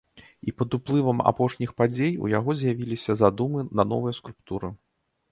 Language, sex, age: Belarusian, male, 30-39